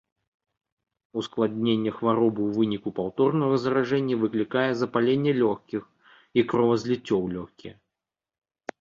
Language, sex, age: Belarusian, male, 30-39